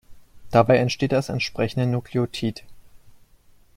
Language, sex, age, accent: German, male, 19-29, Deutschland Deutsch